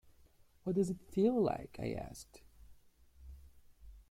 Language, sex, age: English, male, 30-39